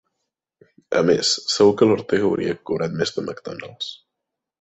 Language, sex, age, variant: Catalan, male, 19-29, Central